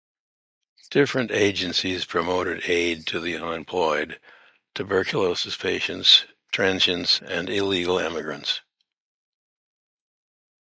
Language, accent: English, United States English